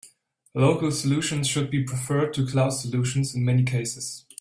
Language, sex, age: English, male, 19-29